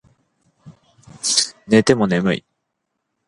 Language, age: Japanese, 19-29